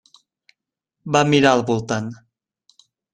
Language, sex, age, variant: Catalan, male, 19-29, Central